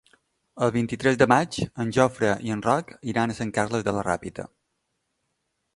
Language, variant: Catalan, Balear